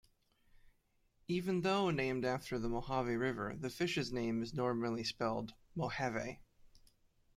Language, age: English, 19-29